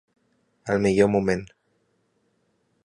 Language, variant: Catalan, Central